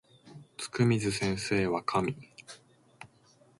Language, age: Japanese, 19-29